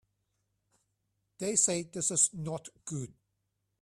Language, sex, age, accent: English, male, 30-39, Hong Kong English